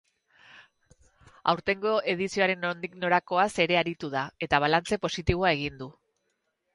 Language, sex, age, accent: Basque, female, 40-49, Erdialdekoa edo Nafarra (Gipuzkoa, Nafarroa)